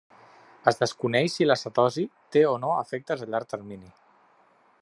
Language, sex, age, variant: Catalan, male, 30-39, Central